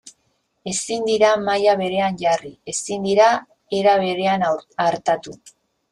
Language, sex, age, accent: Basque, female, 30-39, Mendebalekoa (Araba, Bizkaia, Gipuzkoako mendebaleko herri batzuk)